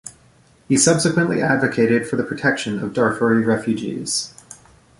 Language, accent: English, United States English